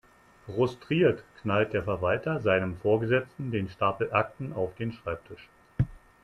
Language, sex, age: German, male, 30-39